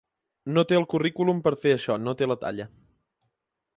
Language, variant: Catalan, Central